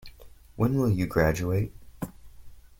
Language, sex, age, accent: English, male, 19-29, United States English